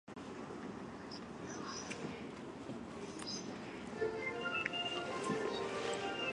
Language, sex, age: Japanese, male, 19-29